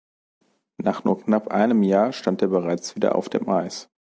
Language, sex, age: German, male, 40-49